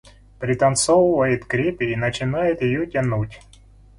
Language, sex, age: Russian, male, 40-49